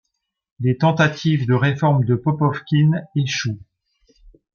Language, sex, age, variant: French, male, 40-49, Français de métropole